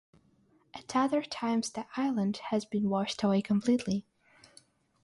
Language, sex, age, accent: English, female, under 19, United States English; England English